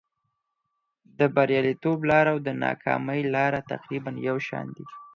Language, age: Pashto, 19-29